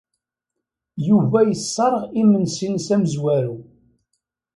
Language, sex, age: Kabyle, male, 70-79